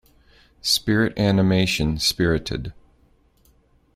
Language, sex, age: English, male, 50-59